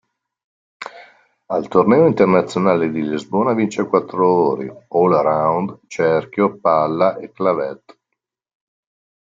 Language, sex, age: Italian, male, 50-59